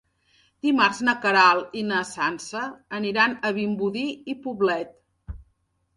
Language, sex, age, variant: Catalan, female, 40-49, Septentrional